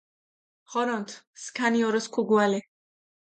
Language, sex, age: Mingrelian, female, 19-29